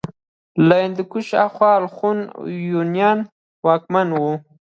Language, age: Pashto, under 19